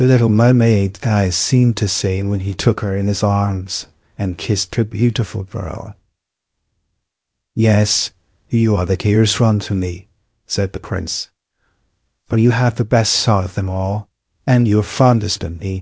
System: TTS, VITS